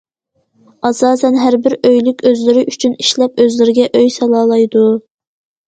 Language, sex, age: Uyghur, female, 19-29